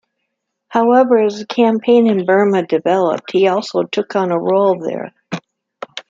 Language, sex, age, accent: English, female, 50-59, United States English